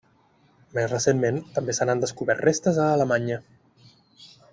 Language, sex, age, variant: Catalan, male, 30-39, Central